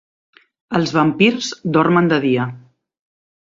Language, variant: Catalan, Central